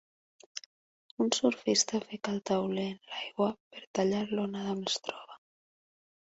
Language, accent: Catalan, valencià